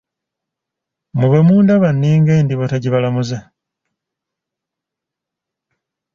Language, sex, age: Ganda, male, 40-49